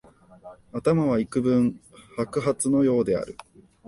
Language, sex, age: Japanese, male, 19-29